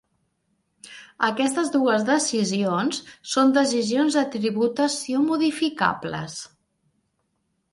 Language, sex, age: Catalan, female, 40-49